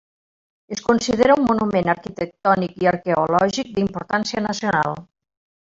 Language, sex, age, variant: Catalan, female, 60-69, Central